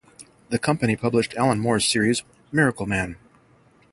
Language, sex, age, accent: English, male, 40-49, United States English; Irish English